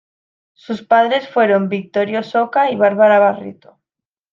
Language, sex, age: Spanish, female, 19-29